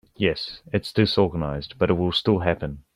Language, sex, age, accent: English, male, under 19, New Zealand English